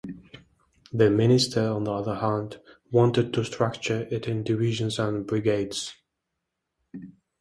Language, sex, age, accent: English, male, 19-29, England English